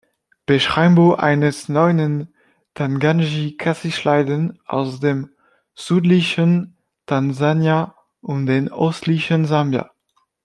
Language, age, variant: French, 19-29, Français de métropole